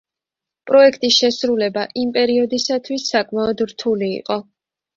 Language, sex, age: Georgian, female, 19-29